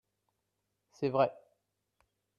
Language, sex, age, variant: French, male, 19-29, Français de métropole